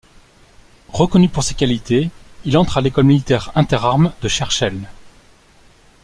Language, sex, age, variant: French, male, 40-49, Français de métropole